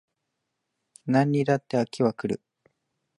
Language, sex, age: Japanese, male, 19-29